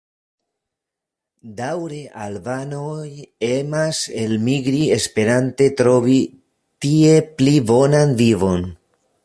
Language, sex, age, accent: Esperanto, male, 40-49, Internacia